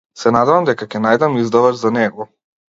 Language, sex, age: Macedonian, male, 19-29